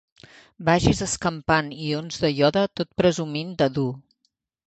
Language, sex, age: Catalan, female, 50-59